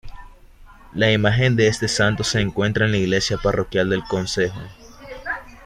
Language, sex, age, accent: Spanish, male, 19-29, México